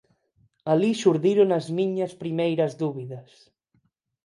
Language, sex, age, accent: Galician, male, 19-29, Neofalante